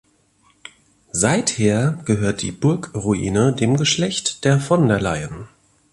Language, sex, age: German, male, 40-49